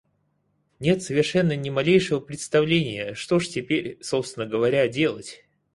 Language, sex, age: Russian, male, 30-39